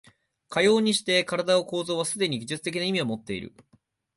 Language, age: Japanese, 19-29